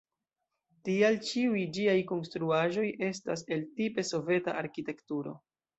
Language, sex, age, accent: Esperanto, male, under 19, Internacia